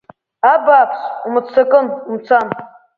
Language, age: Abkhazian, under 19